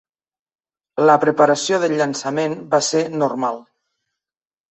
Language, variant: Catalan, Nord-Occidental